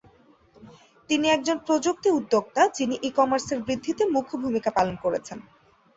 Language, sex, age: Bengali, female, 19-29